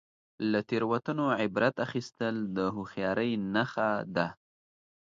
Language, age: Pashto, 19-29